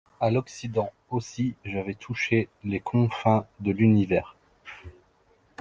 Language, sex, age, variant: French, male, 30-39, Français de métropole